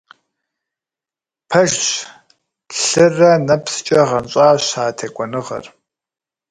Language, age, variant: Kabardian, 30-39, Адыгэбзэ (Къэбэрдей, Кирил, псоми зэдай)